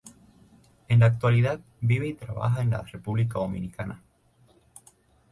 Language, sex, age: Spanish, male, 19-29